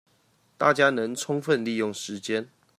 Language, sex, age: Chinese, male, 30-39